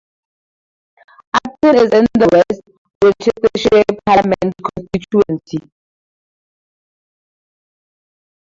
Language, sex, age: English, female, 19-29